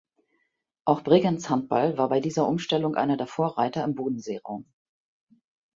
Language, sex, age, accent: German, female, 50-59, Deutschland Deutsch